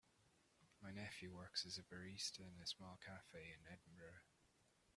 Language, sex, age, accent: English, male, 19-29, Irish English